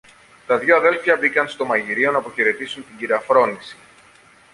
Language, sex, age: Greek, male, 40-49